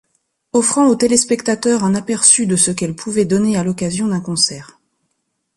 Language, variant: French, Français de métropole